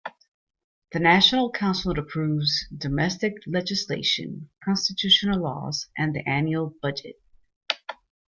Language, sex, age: English, female, 40-49